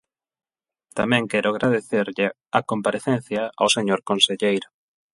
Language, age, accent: Galician, 30-39, Atlántico (seseo e gheada); Normativo (estándar); Neofalante